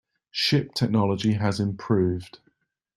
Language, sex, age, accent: English, male, 30-39, England English